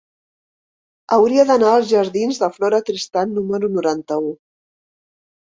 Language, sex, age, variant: Catalan, female, 50-59, Central